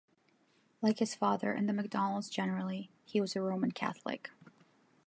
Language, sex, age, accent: English, female, 19-29, United States English